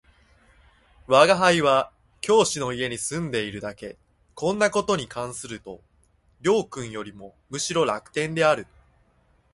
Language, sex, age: Japanese, male, 19-29